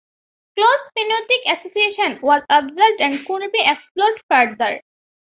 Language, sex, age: English, female, under 19